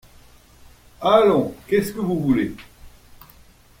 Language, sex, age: French, male, 70-79